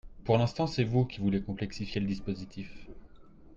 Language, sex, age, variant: French, male, 30-39, Français de métropole